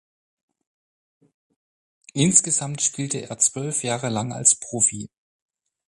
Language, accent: German, Deutschland Deutsch